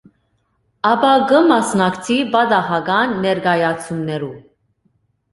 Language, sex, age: Armenian, female, 30-39